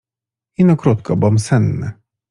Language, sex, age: Polish, male, 40-49